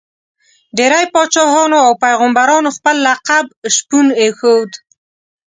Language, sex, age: Pashto, female, 19-29